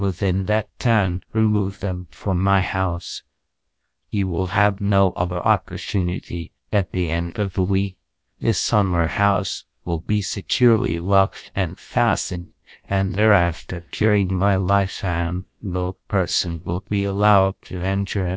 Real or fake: fake